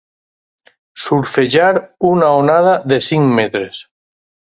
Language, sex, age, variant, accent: Catalan, male, 50-59, Valencià meridional, valencià